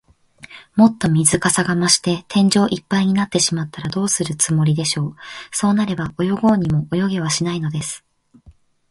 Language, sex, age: Japanese, female, 19-29